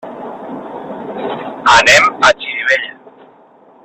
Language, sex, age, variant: Catalan, male, 40-49, Nord-Occidental